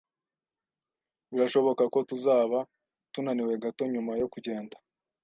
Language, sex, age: Kinyarwanda, male, 19-29